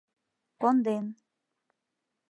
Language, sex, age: Mari, female, 19-29